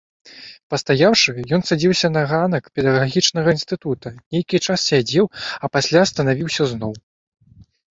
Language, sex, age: Belarusian, male, under 19